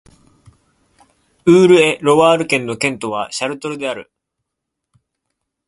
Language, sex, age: Japanese, male, 19-29